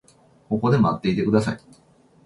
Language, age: Japanese, 40-49